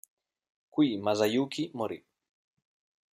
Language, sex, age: Italian, male, 30-39